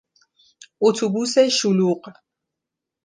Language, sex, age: Persian, female, 30-39